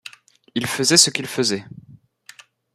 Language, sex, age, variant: French, male, 19-29, Français de métropole